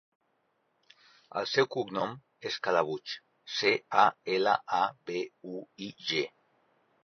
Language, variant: Catalan, Central